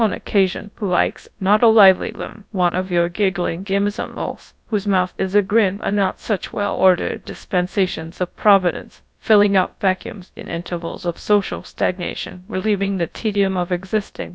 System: TTS, GradTTS